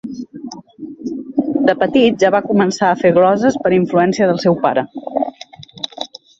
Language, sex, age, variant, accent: Catalan, female, 30-39, Central, Oriental